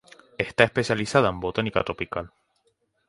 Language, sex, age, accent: Spanish, male, 19-29, España: Islas Canarias